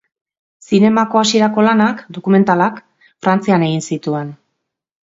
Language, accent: Basque, Mendebalekoa (Araba, Bizkaia, Gipuzkoako mendebaleko herri batzuk)